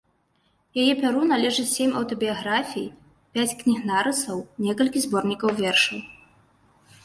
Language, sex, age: Belarusian, female, 30-39